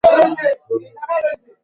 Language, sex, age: Bengali, male, under 19